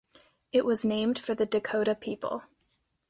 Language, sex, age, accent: English, female, under 19, United States English